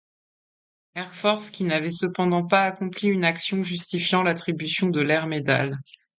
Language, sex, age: French, female, 40-49